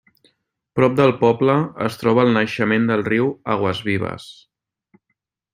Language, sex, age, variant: Catalan, male, 19-29, Central